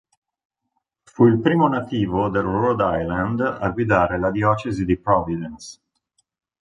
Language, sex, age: Italian, male, 50-59